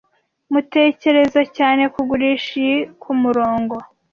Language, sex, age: Kinyarwanda, female, 30-39